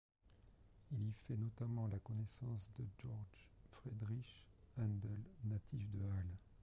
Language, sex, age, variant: French, male, 40-49, Français de métropole